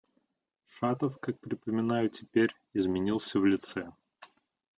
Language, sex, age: Russian, male, 30-39